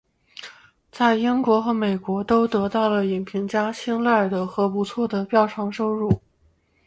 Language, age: Chinese, 19-29